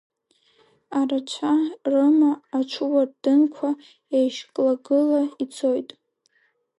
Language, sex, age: Abkhazian, female, under 19